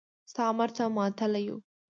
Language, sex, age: Pashto, female, under 19